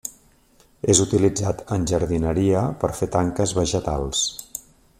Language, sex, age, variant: Catalan, male, 40-49, Central